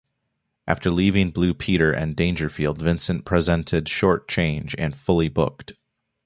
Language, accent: English, United States English